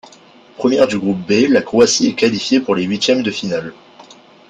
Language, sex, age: French, male, under 19